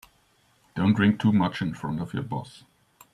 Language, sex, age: English, male, 40-49